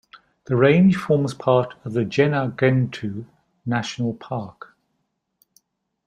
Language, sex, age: English, male, 60-69